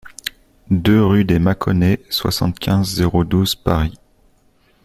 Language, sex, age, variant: French, male, 19-29, Français de métropole